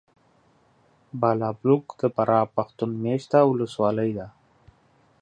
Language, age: Pashto, 19-29